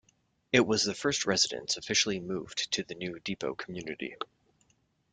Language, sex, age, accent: English, male, 30-39, United States English